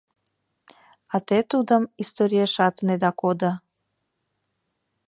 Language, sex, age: Mari, female, 19-29